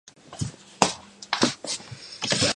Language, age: Georgian, 19-29